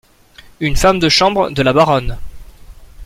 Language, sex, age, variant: French, male, 19-29, Français de métropole